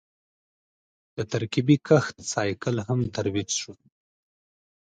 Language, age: Pashto, 30-39